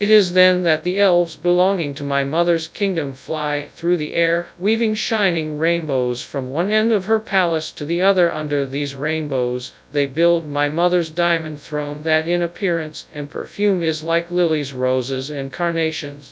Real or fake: fake